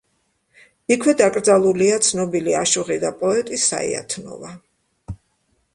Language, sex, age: Georgian, female, 60-69